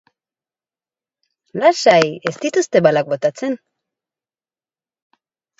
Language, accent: Basque, Mendebalekoa (Araba, Bizkaia, Gipuzkoako mendebaleko herri batzuk)